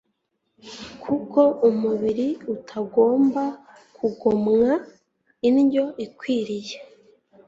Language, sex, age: Kinyarwanda, female, 19-29